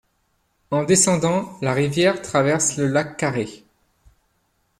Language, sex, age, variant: French, male, 40-49, Français de métropole